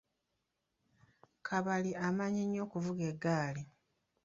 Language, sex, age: Ganda, female, 40-49